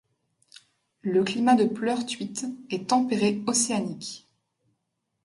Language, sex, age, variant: French, female, 30-39, Français de métropole